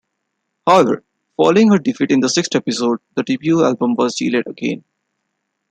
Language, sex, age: English, male, 19-29